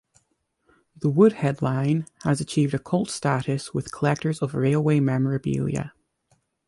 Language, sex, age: English, male, under 19